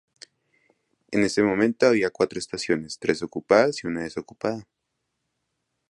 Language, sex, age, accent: Spanish, male, 19-29, Andino-Pacífico: Colombia, Perú, Ecuador, oeste de Bolivia y Venezuela andina